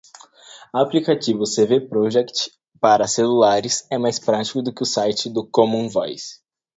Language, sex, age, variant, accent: Portuguese, male, under 19, Portuguese (Brasil), Paulista